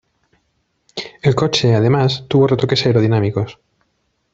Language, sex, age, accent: Spanish, male, 40-49, España: Centro-Sur peninsular (Madrid, Toledo, Castilla-La Mancha)